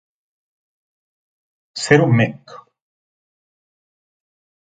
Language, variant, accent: Catalan, Central, central